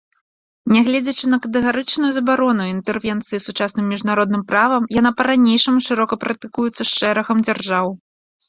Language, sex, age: Belarusian, female, 19-29